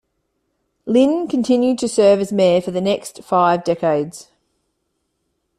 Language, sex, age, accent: English, female, 30-39, Australian English